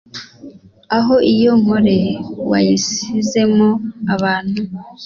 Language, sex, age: Kinyarwanda, female, 19-29